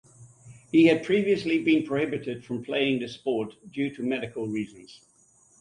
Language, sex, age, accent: English, male, 60-69, England English